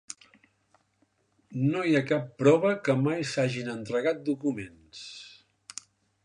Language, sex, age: Catalan, male, 60-69